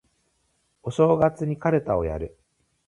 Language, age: Japanese, 30-39